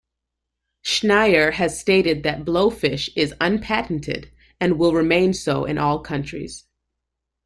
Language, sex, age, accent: English, female, 30-39, United States English